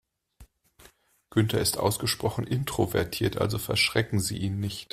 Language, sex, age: German, male, 40-49